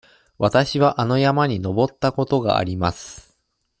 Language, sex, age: Japanese, male, 19-29